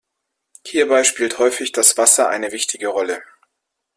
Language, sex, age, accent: German, male, 30-39, Deutschland Deutsch